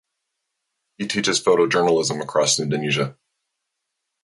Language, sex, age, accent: English, male, 30-39, United States English